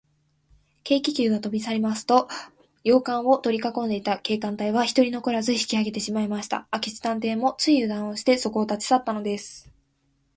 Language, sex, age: Japanese, female, 19-29